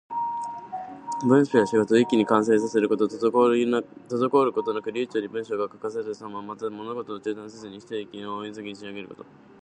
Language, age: Japanese, 19-29